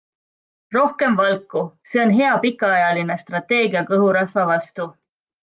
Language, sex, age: Estonian, female, 40-49